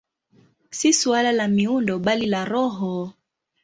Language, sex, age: Swahili, female, 19-29